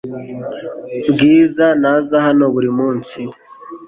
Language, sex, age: Kinyarwanda, male, 40-49